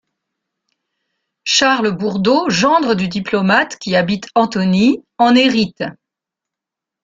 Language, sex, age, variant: French, female, 60-69, Français de métropole